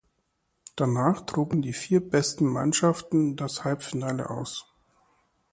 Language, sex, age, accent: German, male, 30-39, Deutschland Deutsch